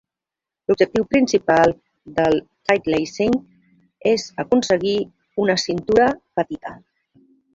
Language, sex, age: Catalan, female, 50-59